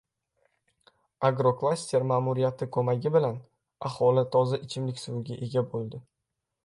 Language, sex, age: Uzbek, male, under 19